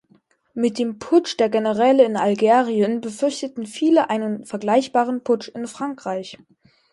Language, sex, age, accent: German, male, under 19, Deutschland Deutsch